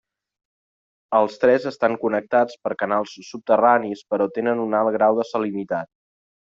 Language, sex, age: Catalan, male, 40-49